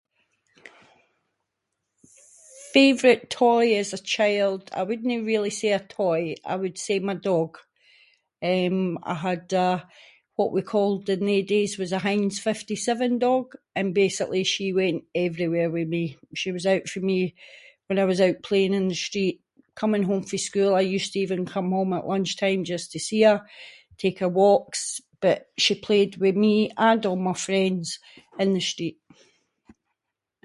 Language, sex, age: Scots, female, 50-59